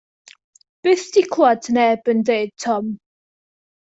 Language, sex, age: Welsh, female, under 19